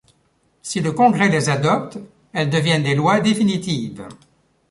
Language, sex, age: French, male, 70-79